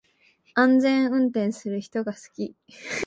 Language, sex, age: Japanese, female, 19-29